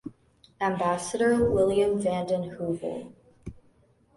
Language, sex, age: English, female, under 19